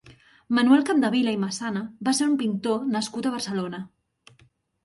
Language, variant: Catalan, Central